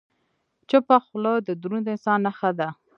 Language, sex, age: Pashto, female, 19-29